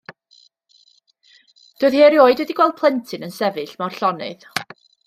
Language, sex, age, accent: Welsh, female, 19-29, Y Deyrnas Unedig Cymraeg